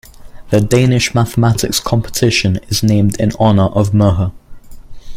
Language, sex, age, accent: English, male, under 19, England English